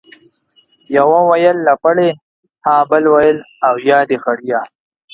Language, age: Pashto, 19-29